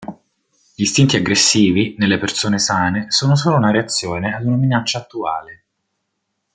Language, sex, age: Italian, male, 19-29